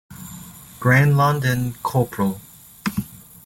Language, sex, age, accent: English, male, under 19, Australian English